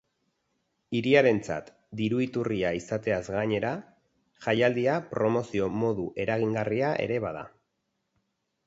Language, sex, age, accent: Basque, male, 40-49, Erdialdekoa edo Nafarra (Gipuzkoa, Nafarroa)